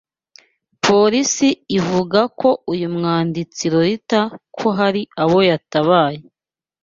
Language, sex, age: Kinyarwanda, female, 19-29